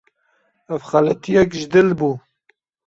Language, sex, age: Kurdish, male, 30-39